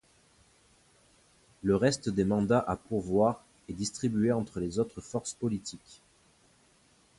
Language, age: French, 30-39